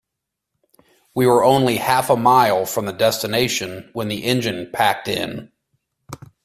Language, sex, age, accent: English, male, 30-39, United States English